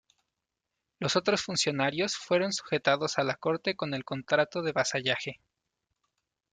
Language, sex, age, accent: Spanish, male, 30-39, México